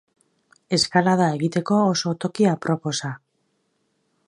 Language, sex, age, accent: Basque, female, 40-49, Erdialdekoa edo Nafarra (Gipuzkoa, Nafarroa)